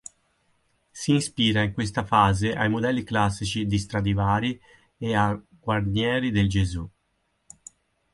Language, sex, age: Italian, male, 50-59